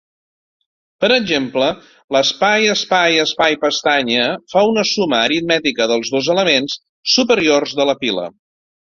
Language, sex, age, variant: Catalan, male, 50-59, Central